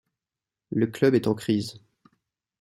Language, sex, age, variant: French, male, 19-29, Français de métropole